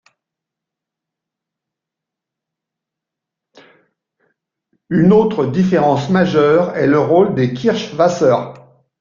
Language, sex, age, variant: French, male, 70-79, Français de métropole